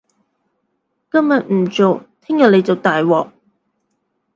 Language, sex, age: Cantonese, female, 30-39